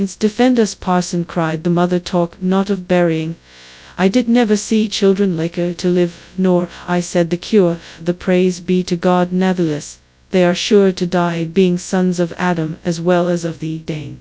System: TTS, FastPitch